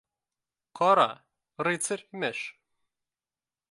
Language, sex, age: Bashkir, male, 19-29